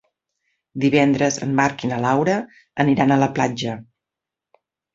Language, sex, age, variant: Catalan, female, 50-59, Central